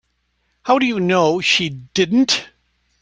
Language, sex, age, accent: English, male, 70-79, United States English